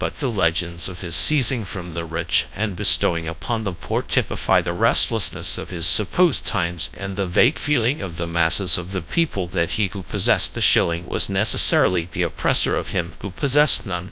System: TTS, GradTTS